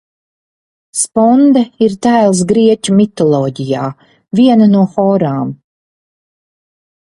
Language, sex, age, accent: Latvian, female, 40-49, bez akcenta